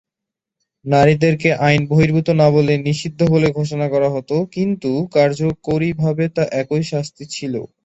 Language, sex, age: Bengali, male, 19-29